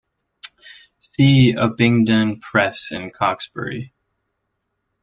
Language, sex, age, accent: English, male, 19-29, United States English